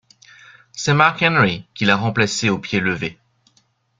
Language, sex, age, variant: French, male, 40-49, Français de métropole